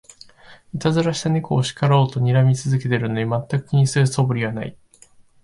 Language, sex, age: Japanese, male, 19-29